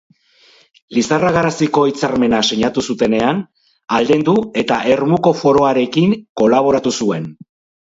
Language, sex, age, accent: Basque, male, 60-69, Mendebalekoa (Araba, Bizkaia, Gipuzkoako mendebaleko herri batzuk)